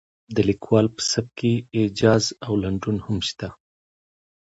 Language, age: Pashto, 30-39